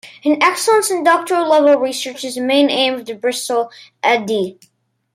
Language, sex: English, male